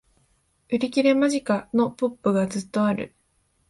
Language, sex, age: Japanese, female, 19-29